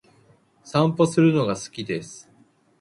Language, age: Japanese, 30-39